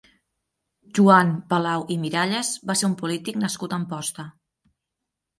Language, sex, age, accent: Catalan, female, 30-39, Ebrenc